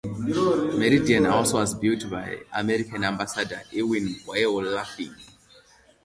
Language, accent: English, Southern African (South Africa, Zimbabwe, Namibia)